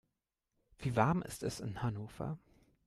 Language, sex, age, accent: German, male, under 19, Deutschland Deutsch